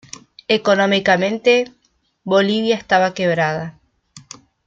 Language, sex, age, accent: Spanish, female, 30-39, Rioplatense: Argentina, Uruguay, este de Bolivia, Paraguay